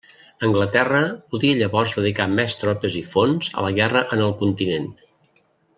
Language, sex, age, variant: Catalan, male, 60-69, Central